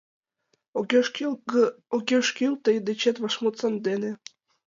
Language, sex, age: Mari, female, 19-29